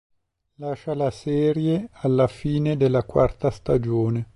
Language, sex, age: Italian, male, 40-49